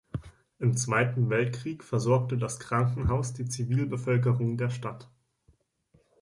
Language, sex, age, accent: German, male, 19-29, Deutschland Deutsch